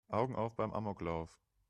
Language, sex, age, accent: German, male, 19-29, Deutschland Deutsch